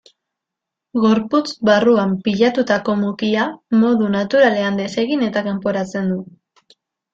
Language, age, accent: Basque, 19-29, Erdialdekoa edo Nafarra (Gipuzkoa, Nafarroa)